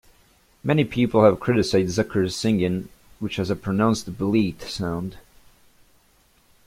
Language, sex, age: English, male, under 19